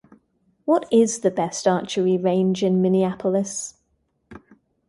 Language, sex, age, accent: English, female, 30-39, England English